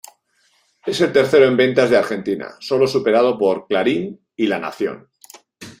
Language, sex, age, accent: Spanish, male, 40-49, España: Norte peninsular (Asturias, Castilla y León, Cantabria, País Vasco, Navarra, Aragón, La Rioja, Guadalajara, Cuenca)